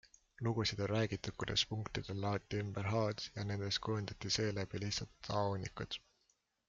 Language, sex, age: Estonian, male, 19-29